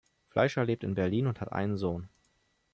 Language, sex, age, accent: German, male, 19-29, Deutschland Deutsch